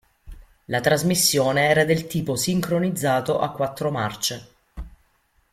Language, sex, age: Italian, female, 40-49